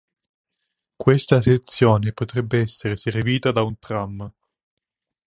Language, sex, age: Italian, male, 19-29